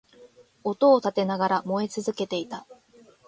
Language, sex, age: Japanese, female, 19-29